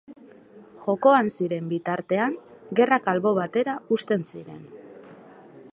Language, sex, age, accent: Basque, female, 30-39, Mendebalekoa (Araba, Bizkaia, Gipuzkoako mendebaleko herri batzuk)